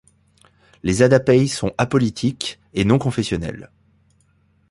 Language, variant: French, Français de métropole